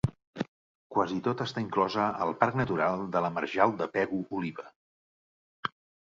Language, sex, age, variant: Catalan, male, 50-59, Central